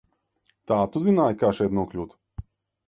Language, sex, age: Latvian, male, 40-49